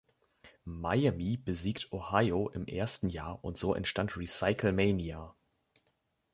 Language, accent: German, Deutschland Deutsch